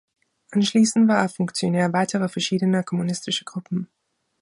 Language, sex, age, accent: German, female, 19-29, Österreichisches Deutsch